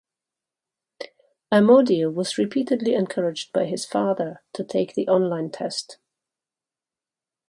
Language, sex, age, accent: English, female, 40-49, England English